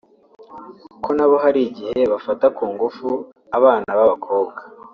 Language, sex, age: Kinyarwanda, male, under 19